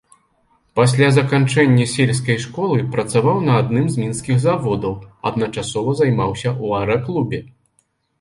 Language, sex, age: Belarusian, male, 40-49